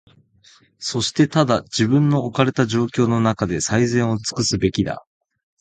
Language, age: Japanese, 19-29